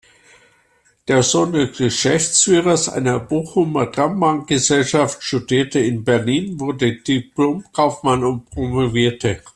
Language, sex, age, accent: German, male, 60-69, Deutschland Deutsch